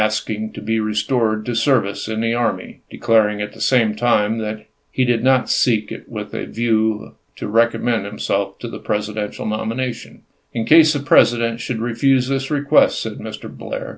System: none